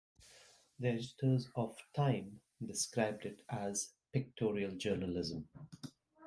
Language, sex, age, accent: English, male, 30-39, India and South Asia (India, Pakistan, Sri Lanka)